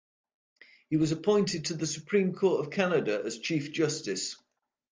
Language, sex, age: English, male, 50-59